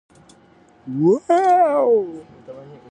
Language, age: Japanese, 19-29